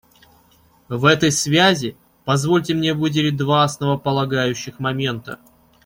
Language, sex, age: Russian, male, 30-39